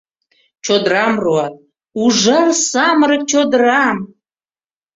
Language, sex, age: Mari, female, 40-49